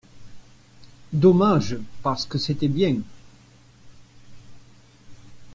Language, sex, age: French, male, 60-69